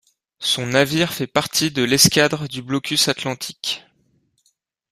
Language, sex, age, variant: French, male, 19-29, Français de métropole